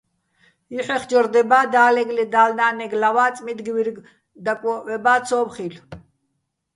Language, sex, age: Bats, female, 60-69